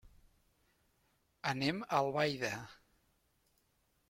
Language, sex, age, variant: Catalan, male, 40-49, Central